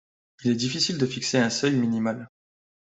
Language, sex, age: French, male, 30-39